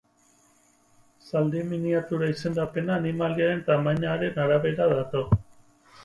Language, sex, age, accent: Basque, male, 30-39, Mendebalekoa (Araba, Bizkaia, Gipuzkoako mendebaleko herri batzuk)